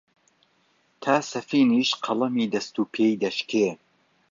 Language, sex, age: Central Kurdish, male, 30-39